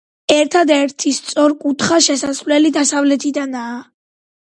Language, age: Georgian, 19-29